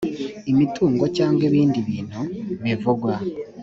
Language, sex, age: Kinyarwanda, male, 19-29